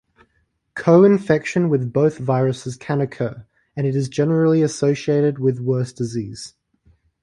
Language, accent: English, Australian English